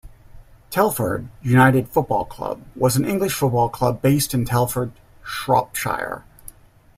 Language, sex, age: English, male, 40-49